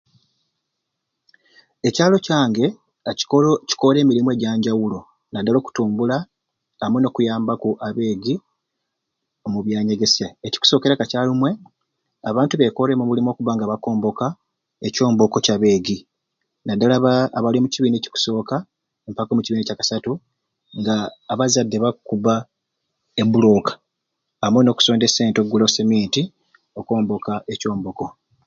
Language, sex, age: Ruuli, male, 30-39